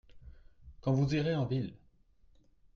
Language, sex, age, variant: French, male, 30-39, Français de métropole